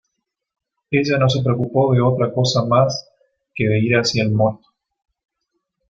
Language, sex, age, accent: Spanish, male, 30-39, Rioplatense: Argentina, Uruguay, este de Bolivia, Paraguay